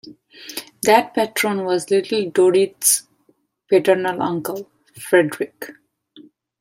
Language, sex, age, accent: English, female, 30-39, India and South Asia (India, Pakistan, Sri Lanka)